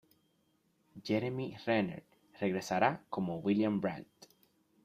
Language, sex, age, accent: Spanish, male, 19-29, Caribe: Cuba, Venezuela, Puerto Rico, República Dominicana, Panamá, Colombia caribeña, México caribeño, Costa del golfo de México